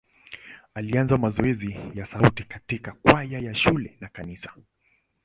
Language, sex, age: Swahili, male, 19-29